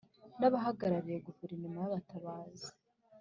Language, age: Kinyarwanda, 19-29